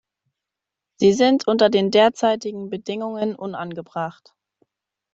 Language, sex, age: German, female, 19-29